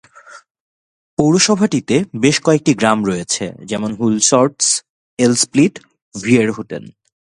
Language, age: Bengali, 19-29